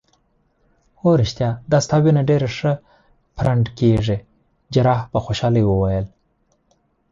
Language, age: Pashto, 30-39